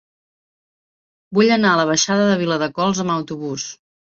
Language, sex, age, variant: Catalan, female, 30-39, Central